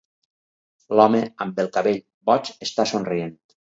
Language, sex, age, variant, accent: Catalan, male, 60-69, Valencià meridional, valencià